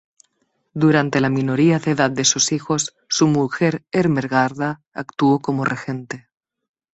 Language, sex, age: Spanish, female, 30-39